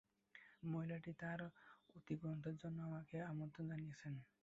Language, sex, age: Bengali, male, under 19